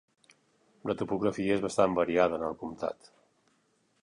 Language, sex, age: Catalan, male, 60-69